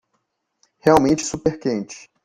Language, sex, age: Portuguese, male, 40-49